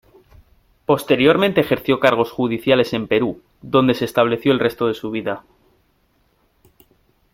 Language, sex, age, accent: Spanish, male, 30-39, España: Norte peninsular (Asturias, Castilla y León, Cantabria, País Vasco, Navarra, Aragón, La Rioja, Guadalajara, Cuenca)